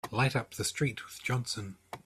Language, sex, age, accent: English, male, 30-39, New Zealand English